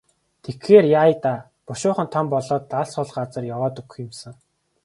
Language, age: Mongolian, 19-29